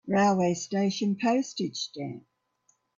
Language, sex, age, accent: English, female, 70-79, Australian English